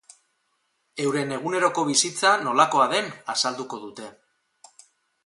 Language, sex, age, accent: Basque, male, 40-49, Mendebalekoa (Araba, Bizkaia, Gipuzkoako mendebaleko herri batzuk)